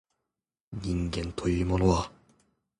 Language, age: Japanese, 19-29